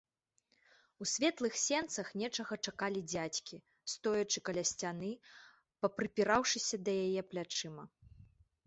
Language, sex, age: Belarusian, female, 30-39